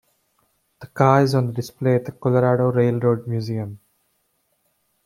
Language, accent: English, India and South Asia (India, Pakistan, Sri Lanka)